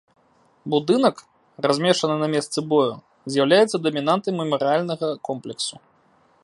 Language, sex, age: Belarusian, male, 19-29